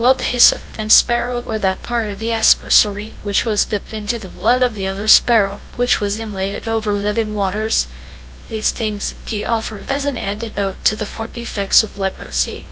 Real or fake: fake